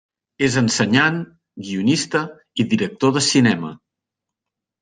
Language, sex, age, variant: Catalan, male, 50-59, Central